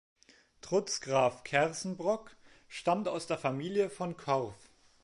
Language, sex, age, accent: German, male, 19-29, Deutschland Deutsch